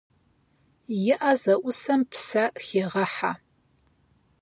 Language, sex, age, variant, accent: Kabardian, female, 30-39, Адыгэбзэ (Къэбэрдей, Кирил, псоми зэдай), Джылэхъстэней (Gilahsteney)